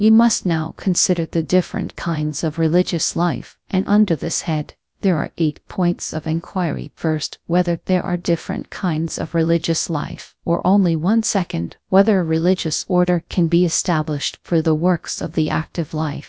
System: TTS, GradTTS